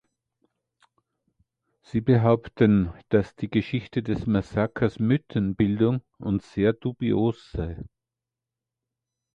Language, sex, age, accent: German, male, 60-69, Österreichisches Deutsch